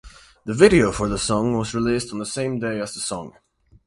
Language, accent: English, United States English; England English